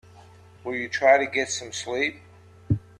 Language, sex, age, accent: English, male, 50-59, United States English